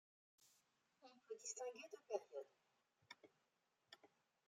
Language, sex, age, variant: French, female, 40-49, Français de métropole